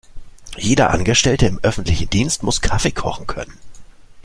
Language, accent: German, Deutschland Deutsch